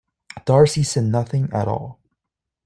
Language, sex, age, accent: English, male, 19-29, Canadian English